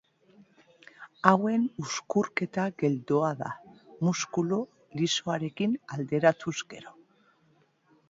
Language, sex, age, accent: Basque, female, 40-49, Mendebalekoa (Araba, Bizkaia, Gipuzkoako mendebaleko herri batzuk)